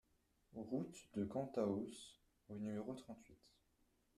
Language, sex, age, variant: French, male, under 19, Français de métropole